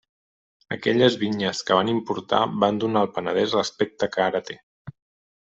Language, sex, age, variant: Catalan, male, 19-29, Central